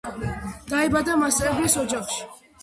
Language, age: Georgian, under 19